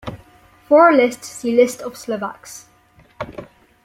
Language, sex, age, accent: English, female, under 19, England English